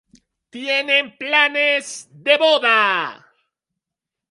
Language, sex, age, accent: Spanish, male, 30-39, Andino-Pacífico: Colombia, Perú, Ecuador, oeste de Bolivia y Venezuela andina